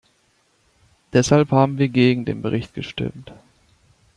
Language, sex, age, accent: German, male, 19-29, Deutschland Deutsch